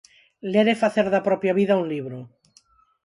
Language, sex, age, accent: Galician, female, 50-59, Neofalante